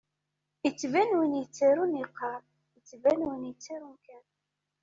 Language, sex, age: Kabyle, female, 30-39